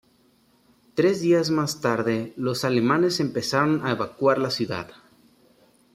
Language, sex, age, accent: Spanish, male, 19-29, México